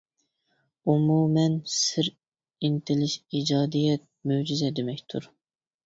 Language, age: Uyghur, 30-39